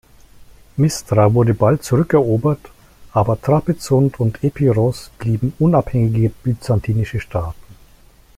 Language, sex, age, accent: German, male, 50-59, Deutschland Deutsch